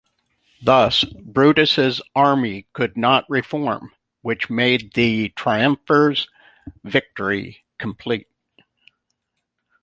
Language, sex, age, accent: English, male, 60-69, United States English